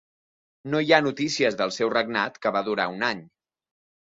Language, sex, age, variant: Catalan, male, 19-29, Central